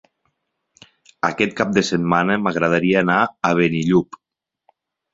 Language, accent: Catalan, Lleidatà